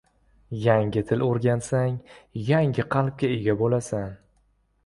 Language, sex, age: Uzbek, male, 19-29